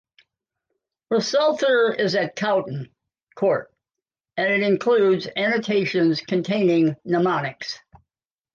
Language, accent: English, United States English